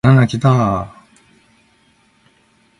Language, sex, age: Japanese, male, 60-69